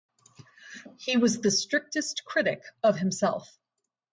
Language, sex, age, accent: English, female, 30-39, United States English